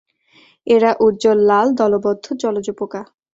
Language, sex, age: Bengali, female, 19-29